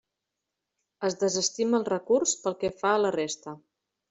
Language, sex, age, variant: Catalan, female, 50-59, Central